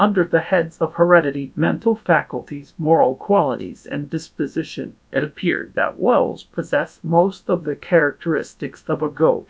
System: TTS, GradTTS